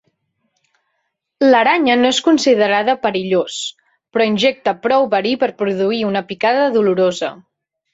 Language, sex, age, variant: Catalan, female, 19-29, Central